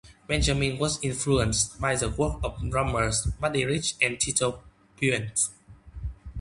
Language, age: English, 19-29